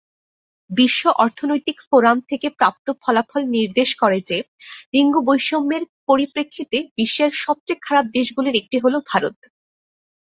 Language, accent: Bengali, প্রমিত বাংলা